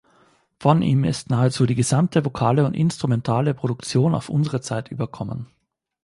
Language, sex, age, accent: German, male, 30-39, Österreichisches Deutsch